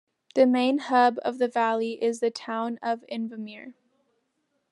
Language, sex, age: English, female, under 19